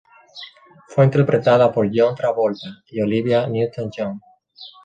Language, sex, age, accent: Spanish, male, 19-29, Caribe: Cuba, Venezuela, Puerto Rico, República Dominicana, Panamá, Colombia caribeña, México caribeño, Costa del golfo de México